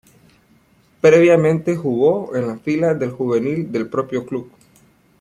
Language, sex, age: Spanish, male, 30-39